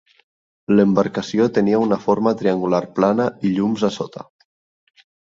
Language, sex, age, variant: Catalan, male, 19-29, Nord-Occidental